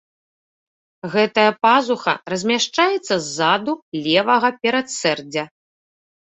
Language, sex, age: Belarusian, female, 30-39